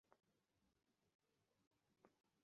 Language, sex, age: Bengali, male, 19-29